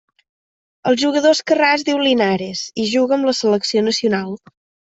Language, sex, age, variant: Catalan, female, 19-29, Central